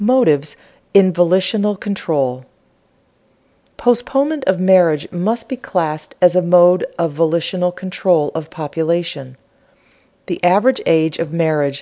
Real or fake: real